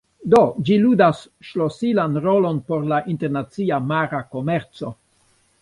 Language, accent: Esperanto, Internacia